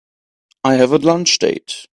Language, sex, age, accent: English, male, 19-29, United States English